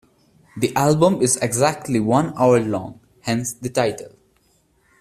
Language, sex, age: English, male, 19-29